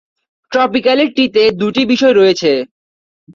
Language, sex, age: Bengali, male, 19-29